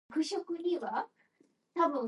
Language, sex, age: English, female, 19-29